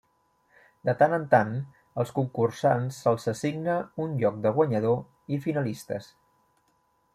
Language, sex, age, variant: Catalan, male, 40-49, Central